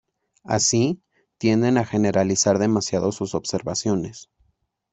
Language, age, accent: Spanish, under 19, México